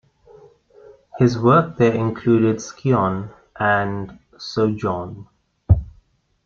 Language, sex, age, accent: English, male, 19-29, Southern African (South Africa, Zimbabwe, Namibia)